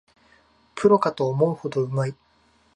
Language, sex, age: Japanese, male, 19-29